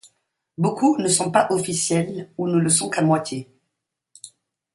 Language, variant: French, Français de métropole